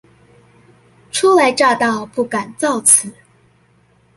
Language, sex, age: Chinese, female, under 19